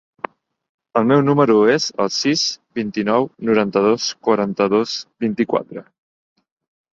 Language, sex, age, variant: Catalan, male, 19-29, Central